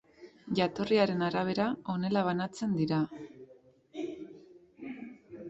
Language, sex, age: Basque, female, 30-39